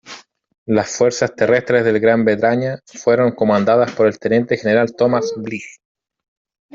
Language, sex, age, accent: Spanish, male, 30-39, Chileno: Chile, Cuyo